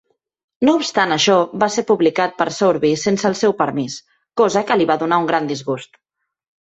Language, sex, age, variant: Catalan, female, 19-29, Central